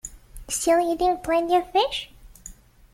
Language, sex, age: English, female, 19-29